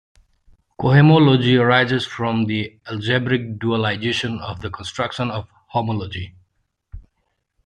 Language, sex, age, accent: English, male, 19-29, United States English